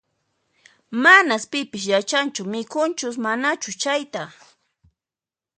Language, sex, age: Puno Quechua, female, 30-39